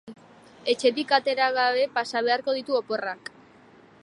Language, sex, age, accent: Basque, female, 19-29, Mendebalekoa (Araba, Bizkaia, Gipuzkoako mendebaleko herri batzuk)